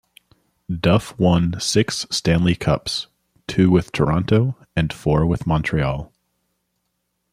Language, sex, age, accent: English, male, 30-39, United States English